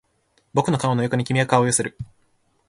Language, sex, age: Japanese, male, under 19